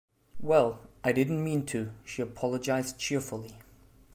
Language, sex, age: English, male, 19-29